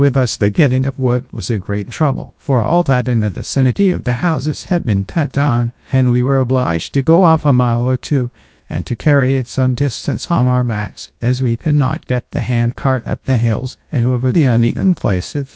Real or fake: fake